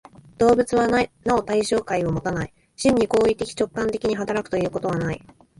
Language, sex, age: Japanese, female, 19-29